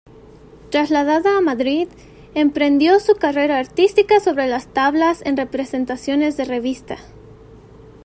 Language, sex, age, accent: Spanish, female, 19-29, México